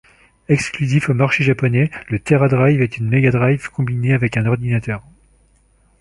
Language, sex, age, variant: French, male, 40-49, Français de métropole